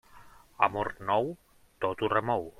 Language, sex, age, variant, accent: Catalan, male, 50-59, Central, central